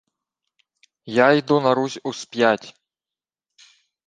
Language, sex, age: Ukrainian, male, 19-29